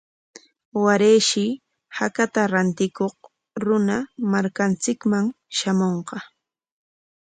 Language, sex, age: Corongo Ancash Quechua, female, 30-39